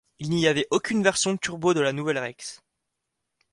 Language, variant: French, Français de métropole